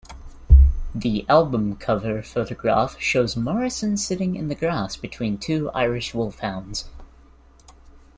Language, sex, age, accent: English, male, 19-29, New Zealand English